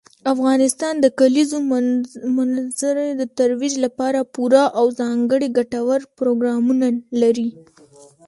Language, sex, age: Pashto, female, under 19